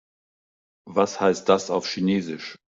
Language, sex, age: German, male, 50-59